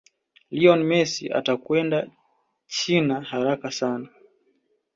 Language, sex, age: Swahili, male, 19-29